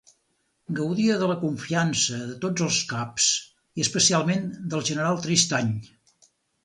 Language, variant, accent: Catalan, Central, central; Empordanès